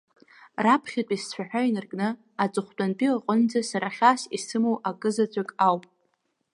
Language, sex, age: Abkhazian, female, under 19